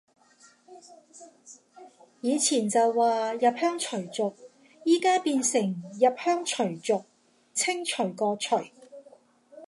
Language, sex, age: Cantonese, female, 40-49